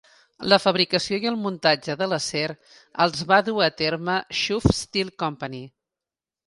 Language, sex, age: Catalan, female, 50-59